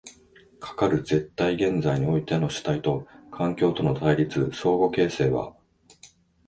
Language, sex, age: Japanese, male, 50-59